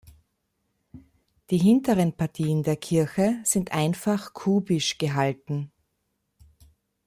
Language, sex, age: German, female, 50-59